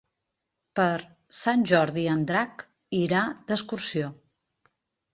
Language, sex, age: Catalan, female, 50-59